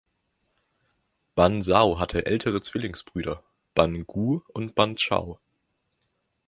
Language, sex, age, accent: German, male, 19-29, Deutschland Deutsch